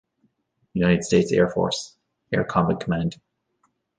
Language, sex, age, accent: English, male, 30-39, Irish English